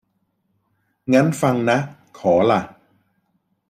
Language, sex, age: Thai, male, 30-39